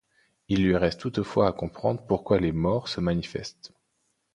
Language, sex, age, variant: French, male, 19-29, Français de métropole